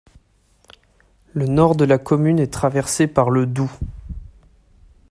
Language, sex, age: French, male, 19-29